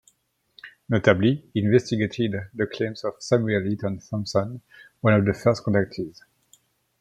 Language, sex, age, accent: English, male, 40-49, England English